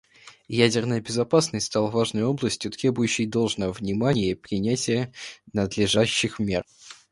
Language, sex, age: Russian, male, under 19